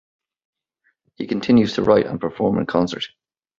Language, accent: English, Irish English